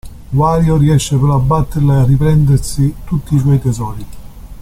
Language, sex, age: Italian, male, 60-69